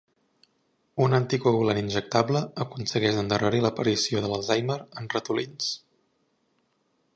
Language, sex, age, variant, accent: Catalan, male, 19-29, Central, central